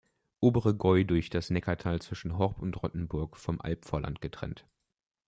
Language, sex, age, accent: German, male, 19-29, Deutschland Deutsch